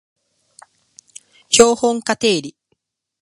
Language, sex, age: Japanese, male, 19-29